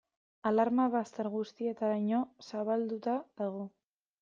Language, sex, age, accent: Basque, female, 19-29, Mendebalekoa (Araba, Bizkaia, Gipuzkoako mendebaleko herri batzuk)